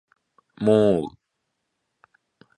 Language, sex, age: Japanese, male, 19-29